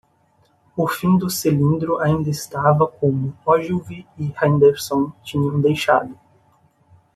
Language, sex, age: Portuguese, male, 30-39